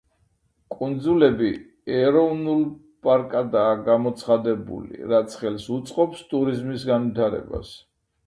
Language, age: Georgian, 60-69